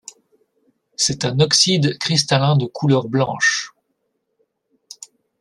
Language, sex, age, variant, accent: French, male, 30-39, Français d'Europe, Français de Belgique